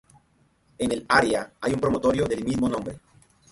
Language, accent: Spanish, Andino-Pacífico: Colombia, Perú, Ecuador, oeste de Bolivia y Venezuela andina